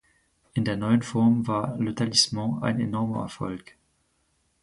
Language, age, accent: German, 19-29, Deutschland Deutsch